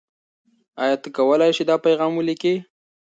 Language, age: Pashto, 19-29